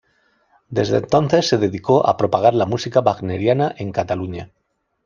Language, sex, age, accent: Spanish, male, 40-49, España: Sur peninsular (Andalucia, Extremadura, Murcia)